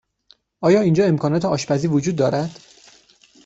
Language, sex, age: Persian, male, 19-29